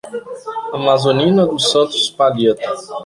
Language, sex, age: Portuguese, male, 40-49